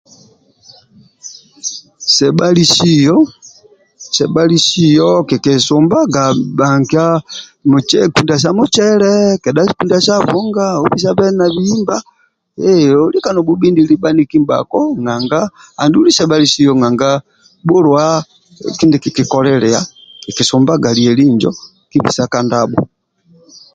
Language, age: Amba (Uganda), 50-59